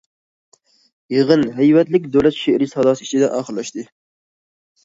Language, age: Uyghur, 19-29